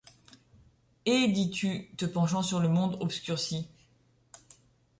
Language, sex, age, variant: French, female, 30-39, Français de métropole